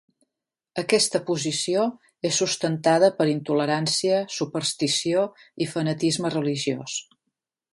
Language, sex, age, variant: Catalan, female, 50-59, Central